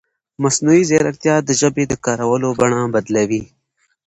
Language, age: Pashto, 19-29